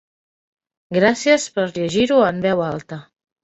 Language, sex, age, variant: Catalan, female, 40-49, Central